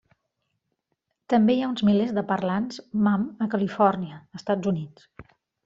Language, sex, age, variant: Catalan, female, 50-59, Central